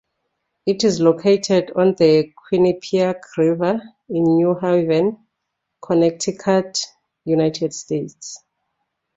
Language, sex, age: English, female, 40-49